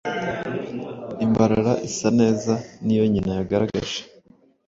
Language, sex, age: Kinyarwanda, male, 19-29